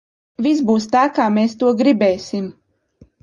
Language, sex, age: Latvian, female, 19-29